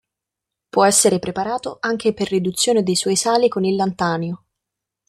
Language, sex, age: Italian, female, 19-29